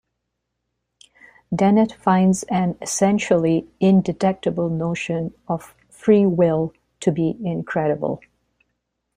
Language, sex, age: English, female, 50-59